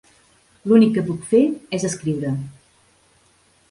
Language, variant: Catalan, Central